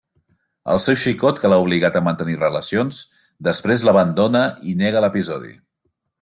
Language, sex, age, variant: Catalan, male, 40-49, Central